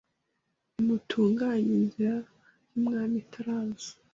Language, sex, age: Kinyarwanda, female, 30-39